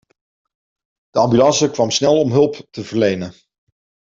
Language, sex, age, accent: Dutch, male, 40-49, Nederlands Nederlands